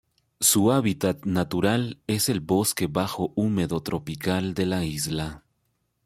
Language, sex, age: Spanish, male, 40-49